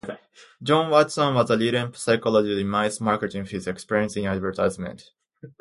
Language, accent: English, United States English